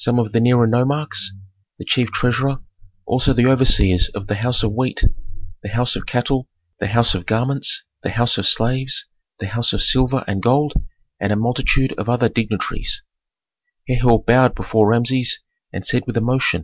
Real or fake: real